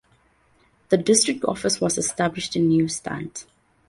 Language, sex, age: English, female, 30-39